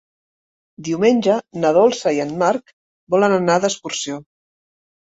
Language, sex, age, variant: Catalan, female, 50-59, Central